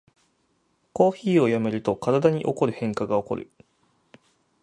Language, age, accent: Japanese, 30-39, 標準